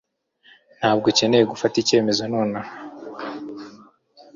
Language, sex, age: Kinyarwanda, male, 19-29